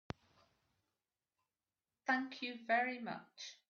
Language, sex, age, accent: English, female, 50-59, England English